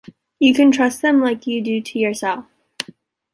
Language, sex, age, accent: English, female, 19-29, United States English